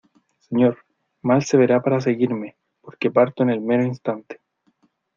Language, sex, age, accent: Spanish, male, 19-29, Chileno: Chile, Cuyo